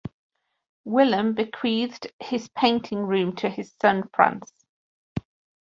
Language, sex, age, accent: English, female, 50-59, England English